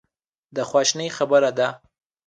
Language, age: Pashto, under 19